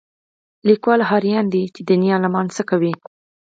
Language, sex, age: Pashto, female, 19-29